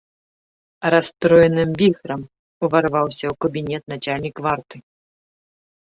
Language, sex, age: Belarusian, female, 40-49